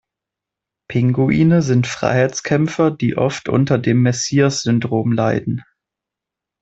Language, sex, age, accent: German, male, 30-39, Deutschland Deutsch